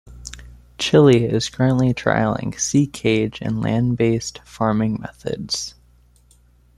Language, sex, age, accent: English, male, under 19, United States English